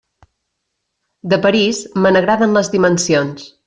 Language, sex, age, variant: Catalan, female, 30-39, Central